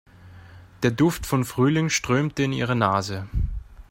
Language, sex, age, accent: German, male, 19-29, Österreichisches Deutsch